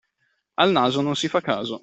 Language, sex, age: Italian, male, 19-29